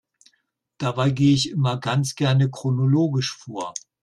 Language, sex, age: German, male, 60-69